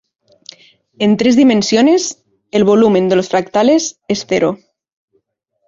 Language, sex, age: Spanish, female, 30-39